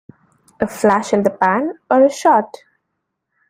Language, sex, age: English, female, 19-29